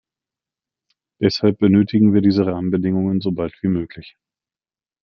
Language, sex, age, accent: German, male, 40-49, Deutschland Deutsch